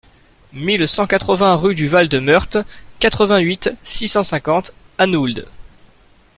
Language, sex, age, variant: French, male, 19-29, Français de métropole